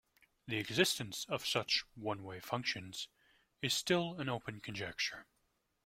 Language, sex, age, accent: English, male, 19-29, United States English